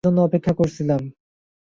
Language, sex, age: Bengali, male, 19-29